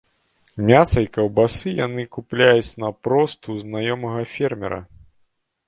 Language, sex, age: Belarusian, male, 40-49